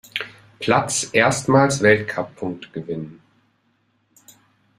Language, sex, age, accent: German, male, 19-29, Deutschland Deutsch